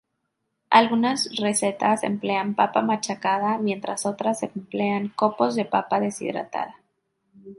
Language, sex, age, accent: Spanish, female, 19-29, México